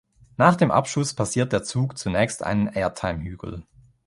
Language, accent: German, Schweizerdeutsch